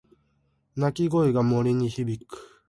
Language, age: Japanese, under 19